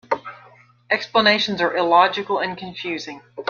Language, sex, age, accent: English, female, 50-59, United States English